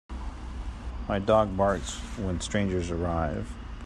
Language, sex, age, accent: English, male, 50-59, United States English